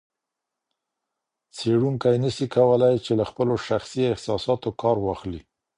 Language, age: Pashto, 50-59